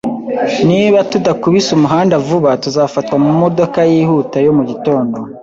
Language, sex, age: Kinyarwanda, male, 19-29